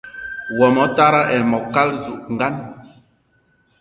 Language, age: Eton (Cameroon), 30-39